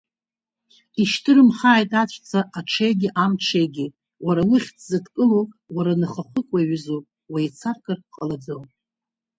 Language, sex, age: Abkhazian, female, 40-49